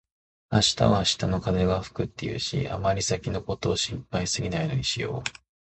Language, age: Japanese, 19-29